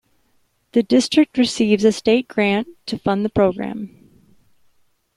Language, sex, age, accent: English, female, 50-59, United States English